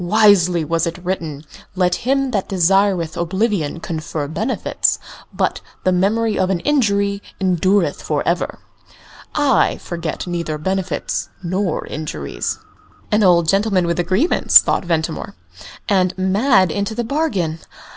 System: none